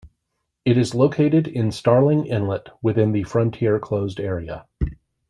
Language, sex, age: English, male, 40-49